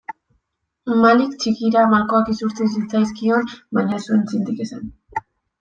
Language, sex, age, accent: Basque, female, 19-29, Mendebalekoa (Araba, Bizkaia, Gipuzkoako mendebaleko herri batzuk)